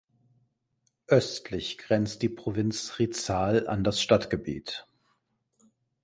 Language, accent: German, Deutschland Deutsch